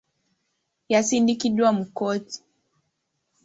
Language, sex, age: Ganda, female, 19-29